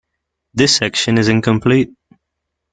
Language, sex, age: English, male, 19-29